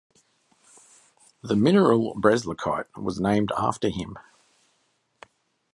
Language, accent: English, Australian English